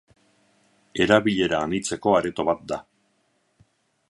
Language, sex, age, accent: Basque, male, 50-59, Erdialdekoa edo Nafarra (Gipuzkoa, Nafarroa)